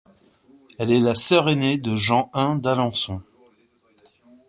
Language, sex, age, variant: French, male, 40-49, Français de métropole